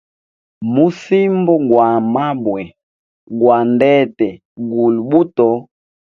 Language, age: Hemba, 19-29